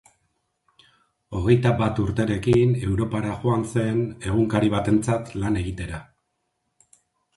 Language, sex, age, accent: Basque, male, 50-59, Erdialdekoa edo Nafarra (Gipuzkoa, Nafarroa)